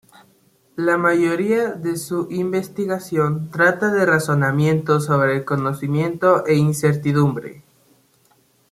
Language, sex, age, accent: Spanish, male, under 19, Andino-Pacífico: Colombia, Perú, Ecuador, oeste de Bolivia y Venezuela andina